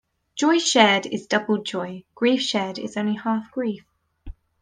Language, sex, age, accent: English, female, 19-29, England English